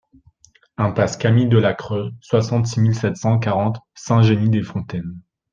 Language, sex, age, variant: French, male, 19-29, Français de métropole